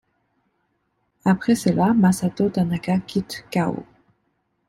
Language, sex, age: French, female, 30-39